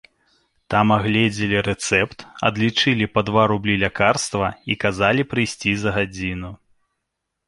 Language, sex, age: Belarusian, male, 30-39